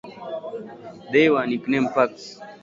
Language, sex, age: English, male, 19-29